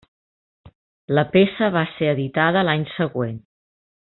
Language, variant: Catalan, Central